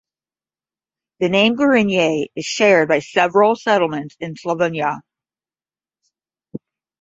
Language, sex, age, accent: English, female, 40-49, United States English; Midwestern